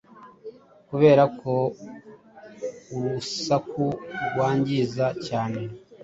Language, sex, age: Kinyarwanda, male, 40-49